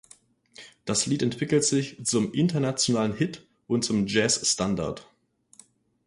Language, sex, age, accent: German, male, 19-29, Deutschland Deutsch